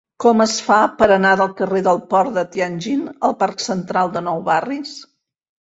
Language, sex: Catalan, female